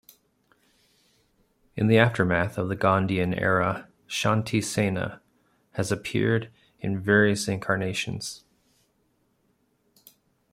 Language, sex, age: English, male, 40-49